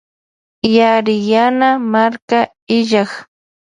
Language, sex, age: Loja Highland Quichua, female, 19-29